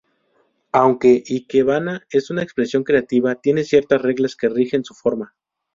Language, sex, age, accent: Spanish, male, 19-29, México